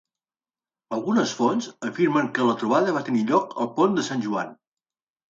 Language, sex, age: Catalan, male, 60-69